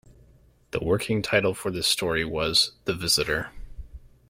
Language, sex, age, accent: English, male, 19-29, United States English